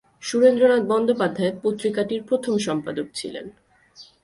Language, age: Bengali, 19-29